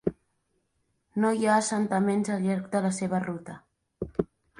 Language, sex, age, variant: Catalan, male, 40-49, Central